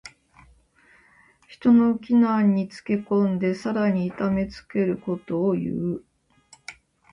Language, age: Japanese, 30-39